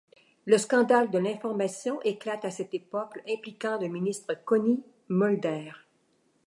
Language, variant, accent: French, Français d'Amérique du Nord, Français du Canada